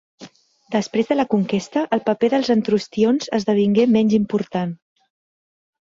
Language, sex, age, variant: Catalan, female, 30-39, Central